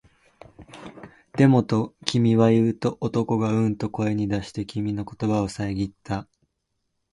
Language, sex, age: Japanese, male, 19-29